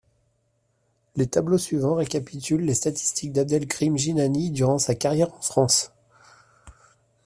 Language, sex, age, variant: French, male, 30-39, Français de métropole